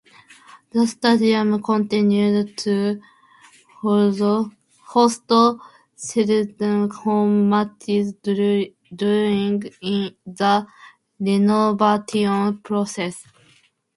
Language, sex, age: English, female, under 19